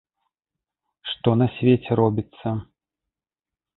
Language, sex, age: Belarusian, male, 30-39